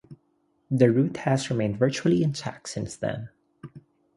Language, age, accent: English, 30-39, Filipino